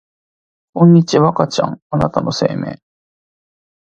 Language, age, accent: Japanese, 50-59, 標準語